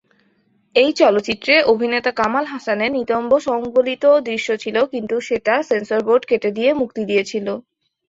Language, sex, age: Bengali, female, 19-29